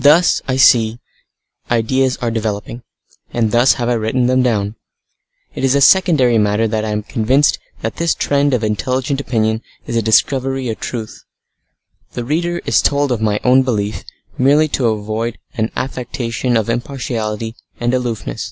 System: none